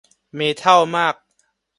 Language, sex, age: Thai, male, 19-29